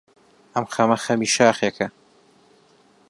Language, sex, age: Central Kurdish, male, 19-29